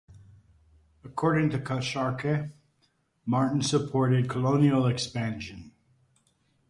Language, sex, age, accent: English, male, 40-49, United States English